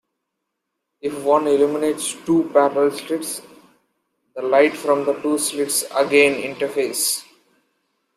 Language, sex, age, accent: English, male, 19-29, India and South Asia (India, Pakistan, Sri Lanka)